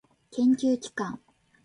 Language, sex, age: Japanese, female, 19-29